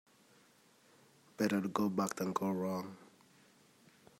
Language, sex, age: English, male, 19-29